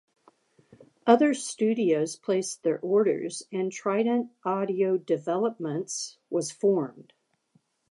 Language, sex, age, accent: English, female, 50-59, United States English